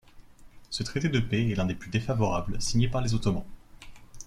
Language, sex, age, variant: French, male, 19-29, Français de métropole